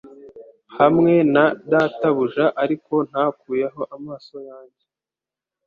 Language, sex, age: Kinyarwanda, male, 19-29